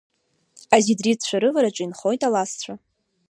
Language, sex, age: Abkhazian, female, 19-29